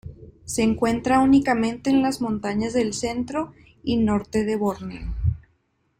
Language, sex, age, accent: Spanish, female, 19-29, México